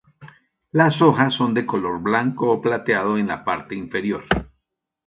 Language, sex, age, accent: Spanish, male, 60-69, Andino-Pacífico: Colombia, Perú, Ecuador, oeste de Bolivia y Venezuela andina